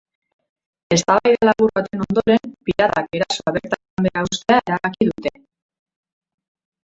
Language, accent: Basque, Mendebalekoa (Araba, Bizkaia, Gipuzkoako mendebaleko herri batzuk)